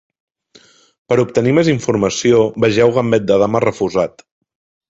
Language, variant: Catalan, Central